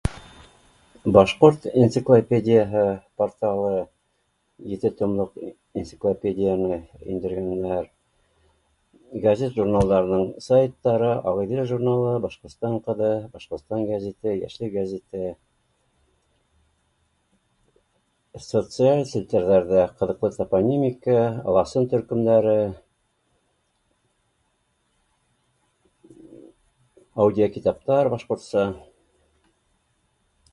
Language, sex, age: Bashkir, male, 50-59